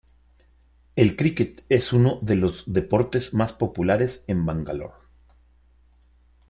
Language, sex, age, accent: Spanish, male, 50-59, México